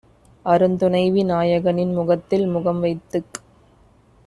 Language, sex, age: Tamil, female, 30-39